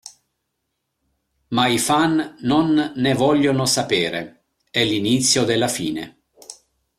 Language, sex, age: Italian, male, 50-59